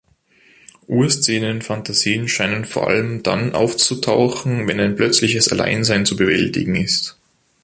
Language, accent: German, Österreichisches Deutsch